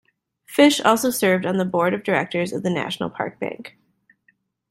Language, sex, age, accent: English, female, 30-39, United States English